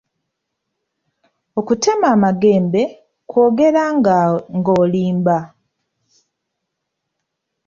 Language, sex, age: Ganda, female, 30-39